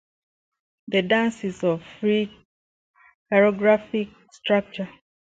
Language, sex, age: English, female, 30-39